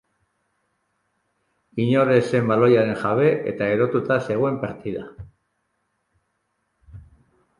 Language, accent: Basque, Mendebalekoa (Araba, Bizkaia, Gipuzkoako mendebaleko herri batzuk)